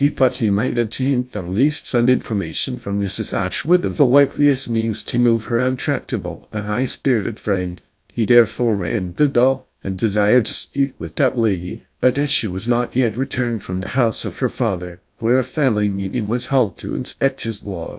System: TTS, GlowTTS